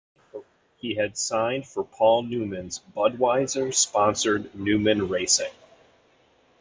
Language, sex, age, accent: English, male, 40-49, United States English